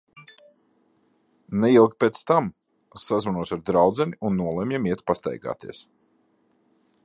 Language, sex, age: Latvian, male, 40-49